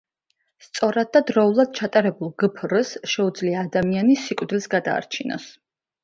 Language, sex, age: Georgian, female, 30-39